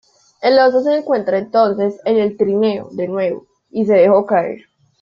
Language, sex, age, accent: Spanish, female, under 19, América central